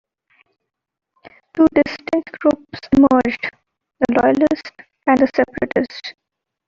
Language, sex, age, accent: English, female, 19-29, India and South Asia (India, Pakistan, Sri Lanka)